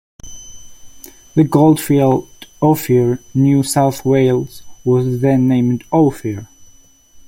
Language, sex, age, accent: English, male, 19-29, United States English